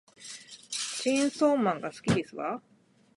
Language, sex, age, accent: Japanese, female, 30-39, 日本人